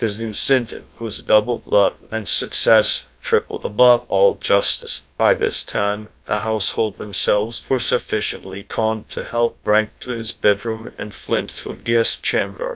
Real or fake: fake